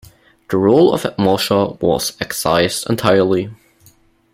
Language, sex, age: English, male, 19-29